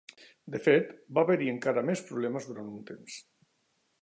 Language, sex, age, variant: Catalan, male, 60-69, Central